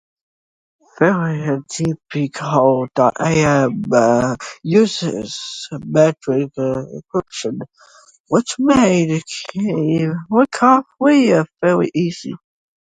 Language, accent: English, England English